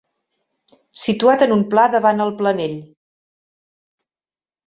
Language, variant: Catalan, Septentrional